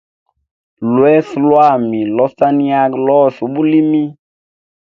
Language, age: Hemba, 19-29